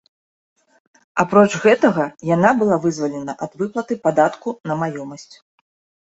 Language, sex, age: Belarusian, female, 30-39